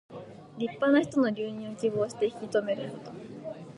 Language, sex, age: Japanese, female, 19-29